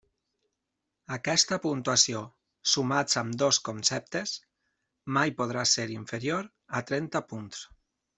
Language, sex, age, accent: Catalan, male, 30-39, valencià